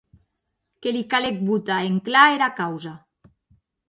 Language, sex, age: Occitan, female, 40-49